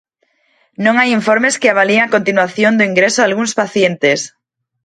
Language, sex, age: Galician, female, 40-49